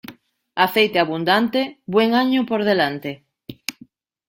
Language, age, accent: Spanish, 30-39, España: Norte peninsular (Asturias, Castilla y León, Cantabria, País Vasco, Navarra, Aragón, La Rioja, Guadalajara, Cuenca)